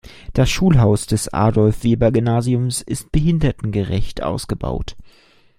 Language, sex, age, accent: German, male, 19-29, Deutschland Deutsch